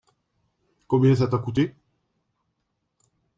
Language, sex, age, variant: French, male, 40-49, Français de métropole